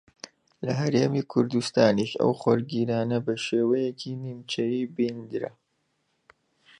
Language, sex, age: Central Kurdish, male, 30-39